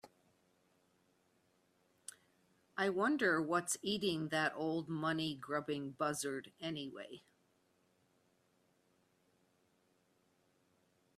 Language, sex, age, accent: English, female, 60-69, Canadian English